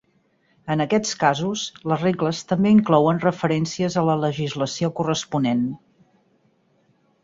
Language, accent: Catalan, Garrotxi